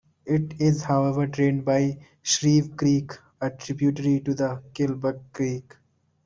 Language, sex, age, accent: English, male, under 19, India and South Asia (India, Pakistan, Sri Lanka)